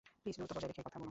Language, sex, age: Bengali, female, 19-29